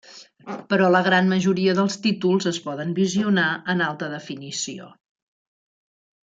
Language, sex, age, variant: Catalan, female, 50-59, Central